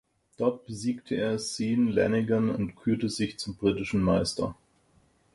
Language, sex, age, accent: German, male, 50-59, Deutschland Deutsch